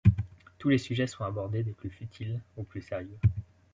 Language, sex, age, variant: French, male, 19-29, Français de métropole